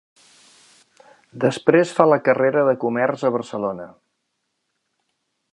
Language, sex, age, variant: Catalan, male, 50-59, Central